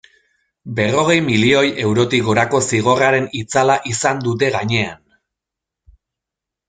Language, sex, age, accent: Basque, male, 30-39, Mendebalekoa (Araba, Bizkaia, Gipuzkoako mendebaleko herri batzuk)